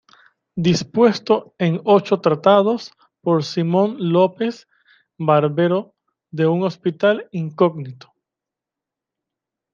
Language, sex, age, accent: Spanish, male, 30-39, Caribe: Cuba, Venezuela, Puerto Rico, República Dominicana, Panamá, Colombia caribeña, México caribeño, Costa del golfo de México